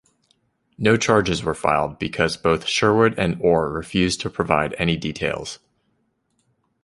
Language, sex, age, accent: English, male, 19-29, United States English